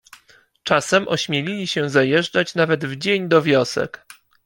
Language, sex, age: Polish, male, 30-39